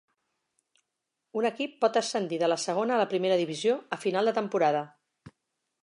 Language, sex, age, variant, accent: Catalan, female, 40-49, Central, central; Oriental